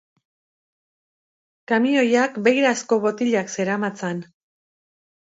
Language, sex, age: Basque, female, 50-59